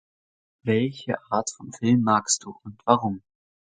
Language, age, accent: German, under 19, Deutschland Deutsch